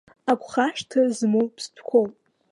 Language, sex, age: Abkhazian, female, under 19